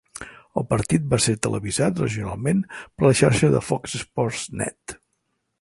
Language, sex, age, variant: Catalan, male, 60-69, Central